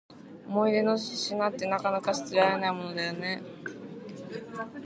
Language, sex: Japanese, female